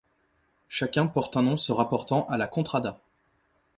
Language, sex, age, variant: French, male, 19-29, Français de métropole